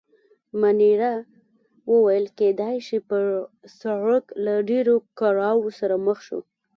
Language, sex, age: Pashto, female, 19-29